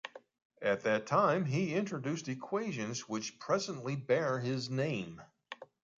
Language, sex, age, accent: English, male, 70-79, United States English